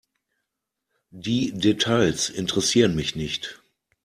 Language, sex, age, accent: German, male, 40-49, Deutschland Deutsch